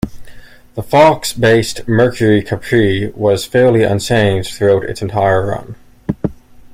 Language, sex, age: English, male, 19-29